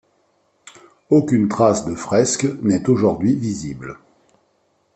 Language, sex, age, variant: French, male, 50-59, Français de métropole